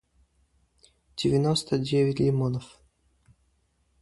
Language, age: Russian, under 19